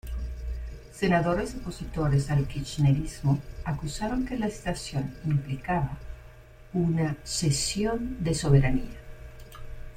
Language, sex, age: Spanish, female, 40-49